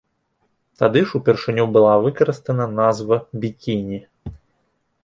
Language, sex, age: Belarusian, male, 19-29